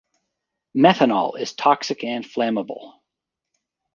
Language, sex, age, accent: English, male, 40-49, United States English